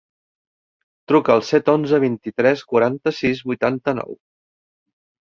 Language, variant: Catalan, Central